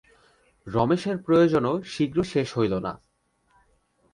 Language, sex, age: Bengali, male, 19-29